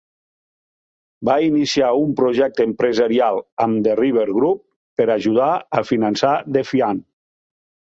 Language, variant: Catalan, Nord-Occidental